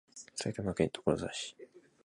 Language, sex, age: Japanese, male, 19-29